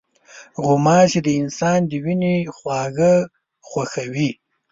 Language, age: Pashto, 30-39